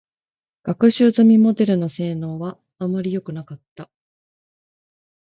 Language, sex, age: Japanese, female, 30-39